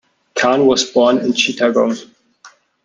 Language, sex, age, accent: English, male, 19-29, United States English